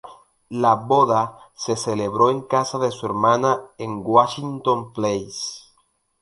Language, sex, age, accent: Spanish, male, 19-29, Andino-Pacífico: Colombia, Perú, Ecuador, oeste de Bolivia y Venezuela andina